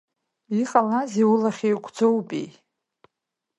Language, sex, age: Abkhazian, female, 30-39